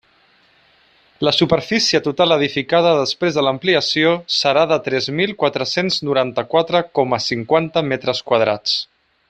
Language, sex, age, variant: Catalan, male, 30-39, Central